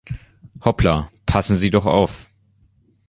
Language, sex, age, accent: German, male, under 19, Deutschland Deutsch